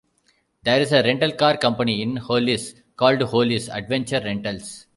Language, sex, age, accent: English, male, 40-49, India and South Asia (India, Pakistan, Sri Lanka)